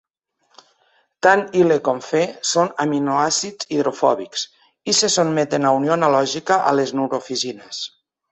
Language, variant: Catalan, Nord-Occidental